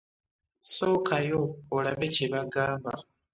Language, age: Ganda, 19-29